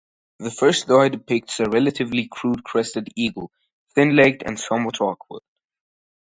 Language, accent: English, Australian English